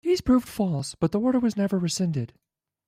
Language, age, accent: English, 19-29, United States English